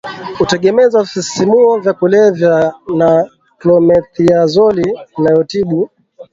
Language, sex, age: Swahili, male, 19-29